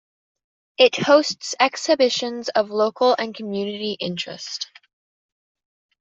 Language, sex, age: English, female, under 19